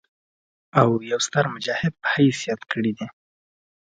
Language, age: Pashto, 19-29